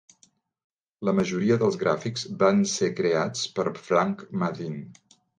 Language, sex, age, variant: Catalan, male, 60-69, Central